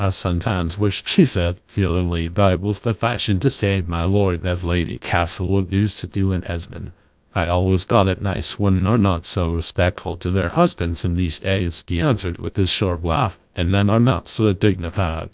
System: TTS, GlowTTS